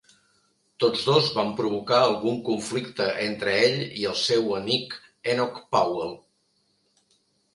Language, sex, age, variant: Catalan, male, 50-59, Central